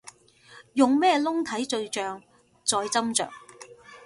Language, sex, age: Cantonese, female, 50-59